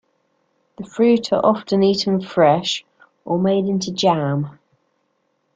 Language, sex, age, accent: English, female, 40-49, England English